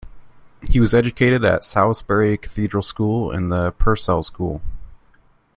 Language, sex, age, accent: English, male, 19-29, United States English